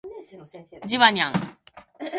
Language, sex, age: Japanese, female, 19-29